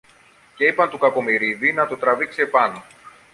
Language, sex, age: Greek, male, 40-49